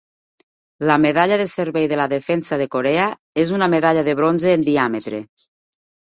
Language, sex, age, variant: Catalan, female, 30-39, Nord-Occidental